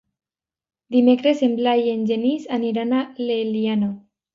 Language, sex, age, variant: Catalan, female, under 19, Alacantí